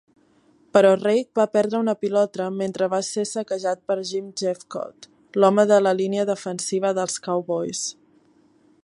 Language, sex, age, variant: Catalan, female, 19-29, Central